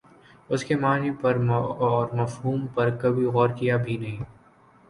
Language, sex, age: Urdu, male, 19-29